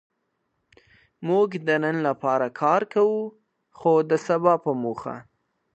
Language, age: Pashto, under 19